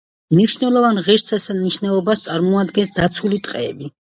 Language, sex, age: Georgian, female, 50-59